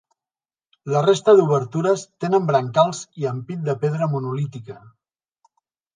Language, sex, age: Catalan, male, 50-59